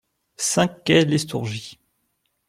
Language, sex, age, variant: French, male, 19-29, Français de métropole